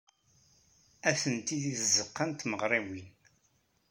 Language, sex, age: Kabyle, male, 60-69